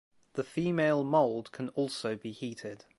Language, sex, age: English, male, 19-29